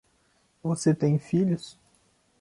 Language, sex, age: Portuguese, male, 19-29